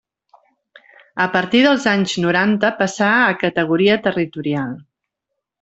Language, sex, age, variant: Catalan, female, 40-49, Central